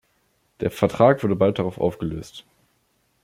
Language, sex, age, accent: German, male, under 19, Deutschland Deutsch